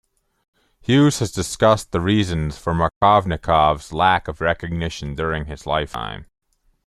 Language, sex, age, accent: English, male, 30-39, Canadian English